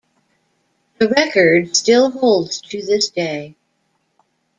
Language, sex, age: English, female, 60-69